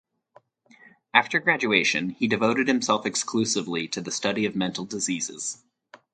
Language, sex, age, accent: English, male, 30-39, United States English